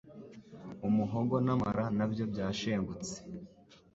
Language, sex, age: Kinyarwanda, male, 19-29